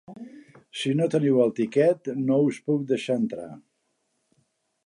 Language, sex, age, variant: Catalan, male, 60-69, Central